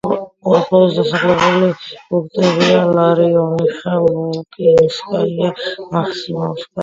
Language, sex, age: Georgian, male, under 19